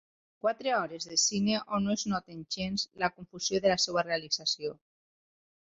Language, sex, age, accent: Catalan, female, 40-49, valencià